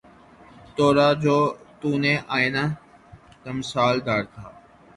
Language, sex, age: Urdu, male, 19-29